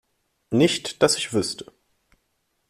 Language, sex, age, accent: German, male, under 19, Deutschland Deutsch